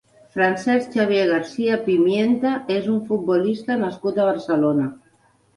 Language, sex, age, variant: Catalan, female, 60-69, Central